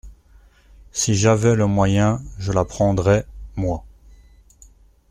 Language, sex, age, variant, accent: French, male, 40-49, Français d'Europe, Français de Belgique